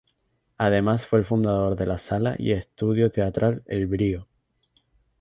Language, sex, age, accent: Spanish, male, 19-29, España: Islas Canarias